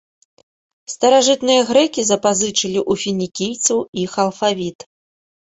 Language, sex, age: Belarusian, female, 30-39